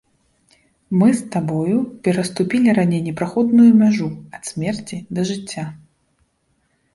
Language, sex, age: Belarusian, female, 30-39